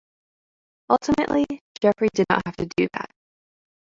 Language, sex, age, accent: English, female, 19-29, United States English